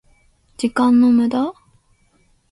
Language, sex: Japanese, female